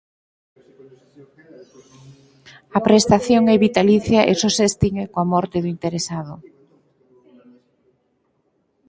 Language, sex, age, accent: Galician, female, 50-59, Normativo (estándar)